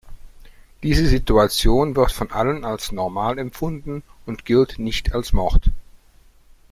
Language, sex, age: German, male, 50-59